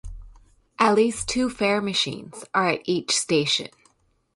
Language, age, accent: English, 30-39, United States English